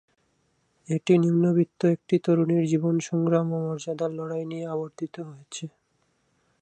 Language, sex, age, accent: Bengali, male, 19-29, প্রমিত বাংলা